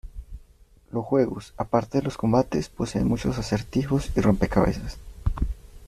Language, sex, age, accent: Spanish, male, 19-29, Andino-Pacífico: Colombia, Perú, Ecuador, oeste de Bolivia y Venezuela andina